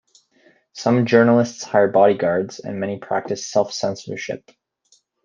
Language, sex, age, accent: English, male, 19-29, Canadian English